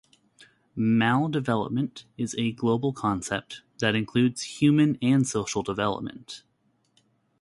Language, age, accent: English, 19-29, United States English